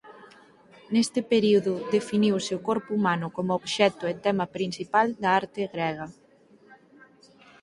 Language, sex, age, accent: Galician, female, 19-29, Atlántico (seseo e gheada)